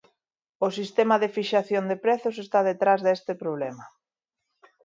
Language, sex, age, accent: Galician, female, 40-49, Normativo (estándar)